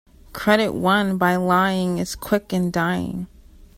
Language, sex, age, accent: English, female, 19-29, United States English